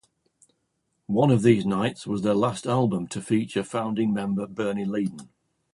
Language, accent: English, England English